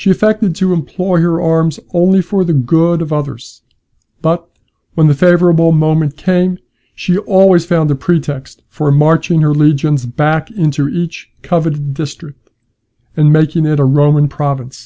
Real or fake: real